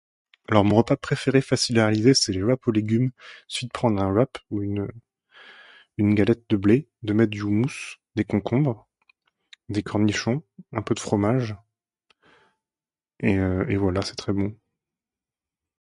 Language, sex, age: French, male, 30-39